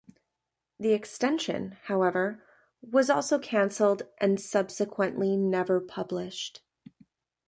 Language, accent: English, United States English